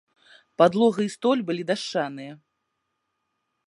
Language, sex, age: Belarusian, female, 30-39